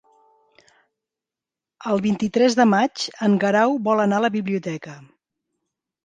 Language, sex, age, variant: Catalan, female, 50-59, Central